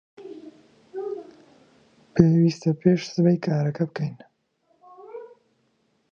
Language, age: Central Kurdish, 19-29